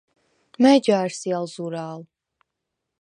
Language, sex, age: Svan, female, 19-29